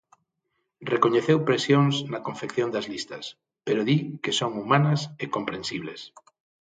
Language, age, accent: Galician, 50-59, Atlántico (seseo e gheada); Normativo (estándar)